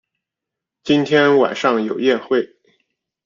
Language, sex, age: Chinese, male, 40-49